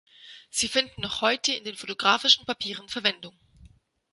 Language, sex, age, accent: German, female, 30-39, Deutschland Deutsch